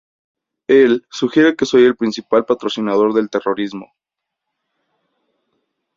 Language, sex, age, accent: Spanish, male, 19-29, México